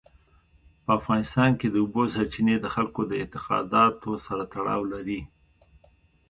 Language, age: Pashto, 60-69